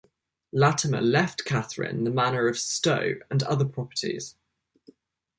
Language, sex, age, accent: English, male, 19-29, England English